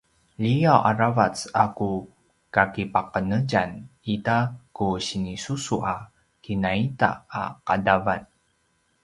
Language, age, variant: Paiwan, 30-39, pinayuanan a kinaikacedasan (東排灣語)